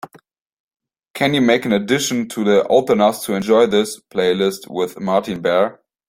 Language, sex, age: English, male, 19-29